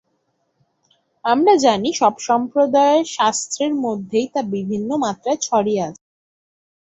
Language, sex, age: Bengali, female, 19-29